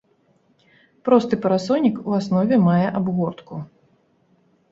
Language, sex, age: Belarusian, female, 30-39